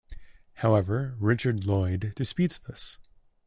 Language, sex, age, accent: English, male, 30-39, Canadian English